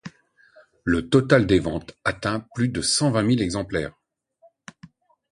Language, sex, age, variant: French, male, 40-49, Français de métropole